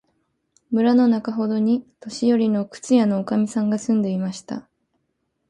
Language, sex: Japanese, female